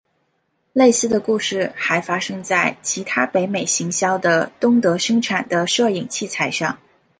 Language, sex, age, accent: Chinese, female, 19-29, 出生地：黑龙江省